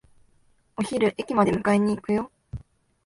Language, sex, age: Japanese, female, 19-29